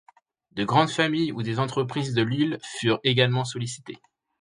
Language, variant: French, Français de métropole